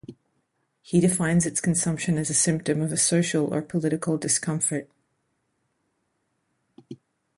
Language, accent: English, Australian English